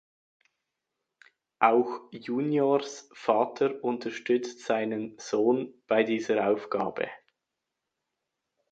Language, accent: German, Schweizerdeutsch